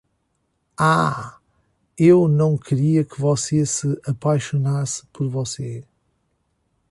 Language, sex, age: Portuguese, male, 40-49